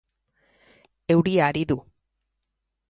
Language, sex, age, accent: Basque, female, 40-49, Mendebalekoa (Araba, Bizkaia, Gipuzkoako mendebaleko herri batzuk)